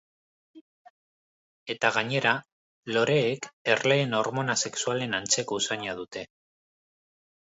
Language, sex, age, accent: Basque, male, 40-49, Mendebalekoa (Araba, Bizkaia, Gipuzkoako mendebaleko herri batzuk)